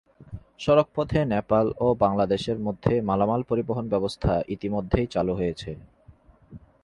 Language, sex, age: Bengali, male, 19-29